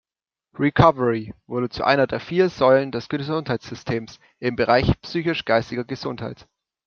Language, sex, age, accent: German, male, 19-29, Deutschland Deutsch